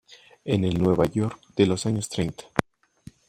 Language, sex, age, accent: Spanish, male, 19-29, México